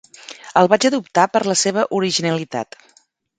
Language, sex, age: Catalan, female, 40-49